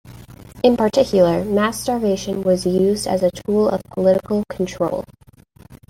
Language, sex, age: English, female, 19-29